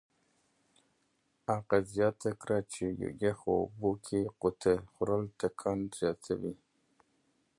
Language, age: Pashto, 40-49